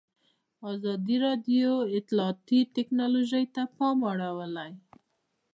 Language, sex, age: Pashto, female, 30-39